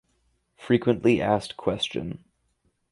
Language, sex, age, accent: English, male, under 19, Canadian English